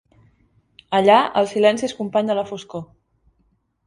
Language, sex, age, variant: Catalan, female, 19-29, Central